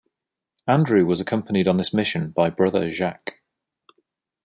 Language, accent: English, England English